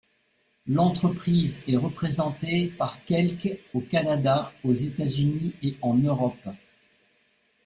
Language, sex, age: French, male, 50-59